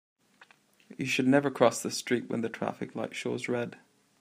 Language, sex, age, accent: English, male, 30-39, Irish English